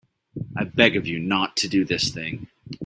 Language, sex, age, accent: English, male, 30-39, United States English